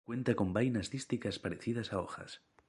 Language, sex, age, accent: Spanish, male, 30-39, España: Norte peninsular (Asturias, Castilla y León, Cantabria, País Vasco, Navarra, Aragón, La Rioja, Guadalajara, Cuenca)